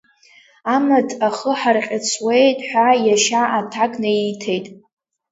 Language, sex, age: Abkhazian, female, under 19